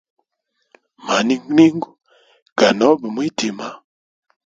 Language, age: Hemba, 19-29